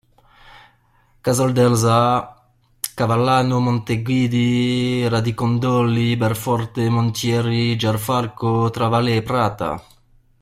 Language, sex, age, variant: French, male, 30-39, Français de métropole